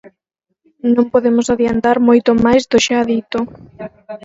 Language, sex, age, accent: Galician, female, 19-29, Atlántico (seseo e gheada)